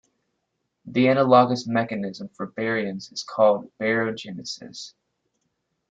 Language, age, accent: English, 30-39, United States English